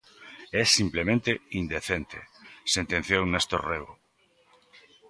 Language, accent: Galician, Normativo (estándar)